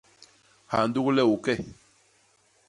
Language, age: Basaa, 40-49